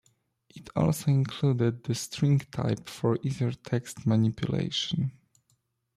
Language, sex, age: English, male, 19-29